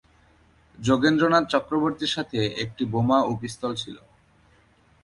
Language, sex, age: Bengali, male, 19-29